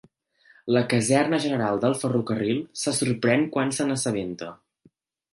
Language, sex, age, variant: Catalan, male, 19-29, Central